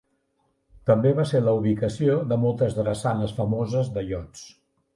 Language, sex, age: Catalan, male, 60-69